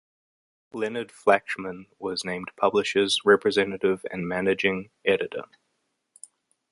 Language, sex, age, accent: English, male, 30-39, New Zealand English